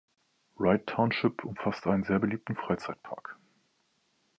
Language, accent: German, Deutschland Deutsch